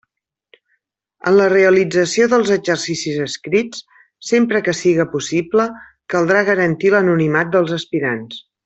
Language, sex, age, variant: Catalan, female, 50-59, Central